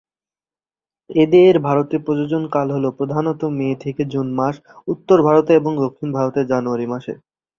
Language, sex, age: Bengali, male, under 19